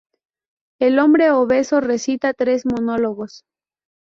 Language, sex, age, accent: Spanish, female, 19-29, México